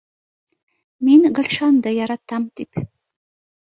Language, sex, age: Bashkir, female, 50-59